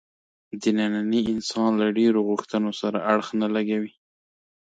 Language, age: Pashto, 30-39